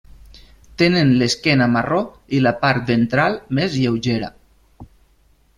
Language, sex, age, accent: Catalan, male, 30-39, valencià